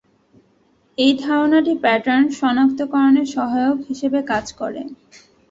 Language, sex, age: Bengali, female, under 19